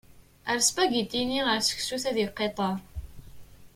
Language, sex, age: Kabyle, female, 19-29